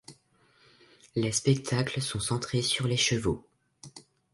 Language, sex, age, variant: French, male, under 19, Français de métropole